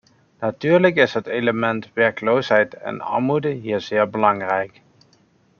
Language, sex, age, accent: Dutch, male, 30-39, Nederlands Nederlands